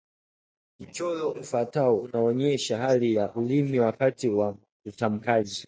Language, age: Swahili, 19-29